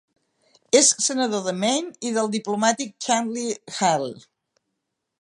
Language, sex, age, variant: Catalan, female, 50-59, Central